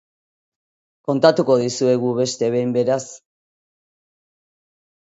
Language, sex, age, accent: Basque, female, 50-59, Mendebalekoa (Araba, Bizkaia, Gipuzkoako mendebaleko herri batzuk)